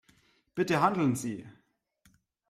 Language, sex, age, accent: German, male, 30-39, Deutschland Deutsch